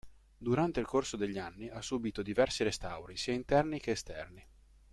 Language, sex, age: Italian, male, 40-49